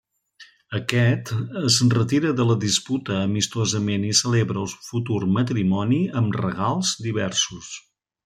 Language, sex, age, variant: Catalan, male, 50-59, Nord-Occidental